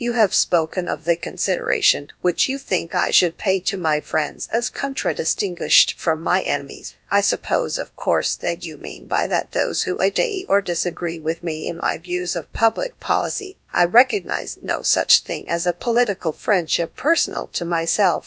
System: TTS, GradTTS